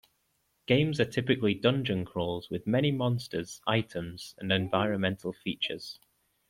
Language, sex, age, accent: English, male, 19-29, England English